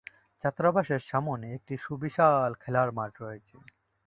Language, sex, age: Bengali, male, 19-29